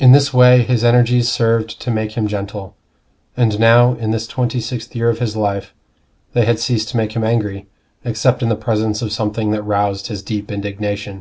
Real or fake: real